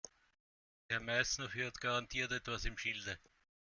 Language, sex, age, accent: German, male, 30-39, Österreichisches Deutsch